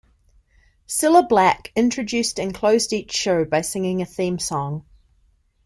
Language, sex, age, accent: English, female, 30-39, New Zealand English